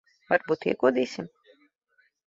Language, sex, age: Latvian, female, 30-39